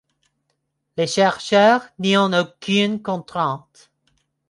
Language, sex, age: French, female, 30-39